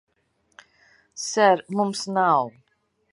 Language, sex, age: Latvian, female, 50-59